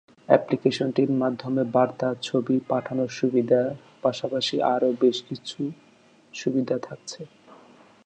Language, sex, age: Bengali, male, 19-29